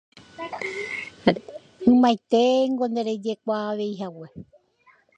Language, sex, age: Guarani, female, 19-29